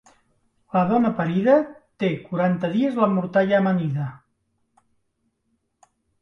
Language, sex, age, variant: Catalan, male, 40-49, Central